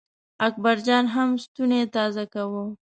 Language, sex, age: Pashto, female, 19-29